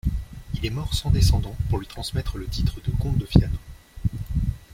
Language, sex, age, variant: French, male, 30-39, Français de métropole